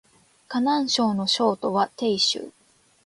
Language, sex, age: Japanese, female, 19-29